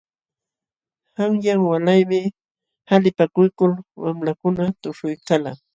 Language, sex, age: Jauja Wanca Quechua, female, 70-79